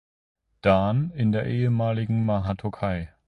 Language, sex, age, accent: German, male, 30-39, Deutschland Deutsch